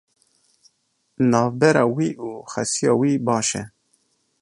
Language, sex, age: Kurdish, male, 30-39